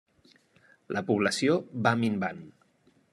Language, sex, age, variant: Catalan, male, 30-39, Central